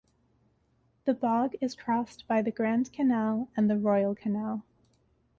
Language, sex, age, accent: English, female, 19-29, Canadian English